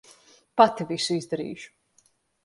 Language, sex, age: Latvian, female, 19-29